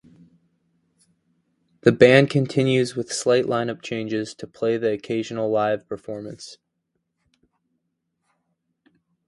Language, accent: English, United States English